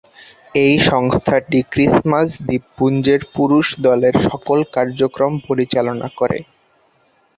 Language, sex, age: Bengali, male, under 19